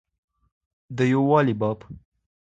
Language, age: Pashto, under 19